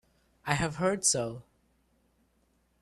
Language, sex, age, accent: English, male, 19-29, West Indies and Bermuda (Bahamas, Bermuda, Jamaica, Trinidad)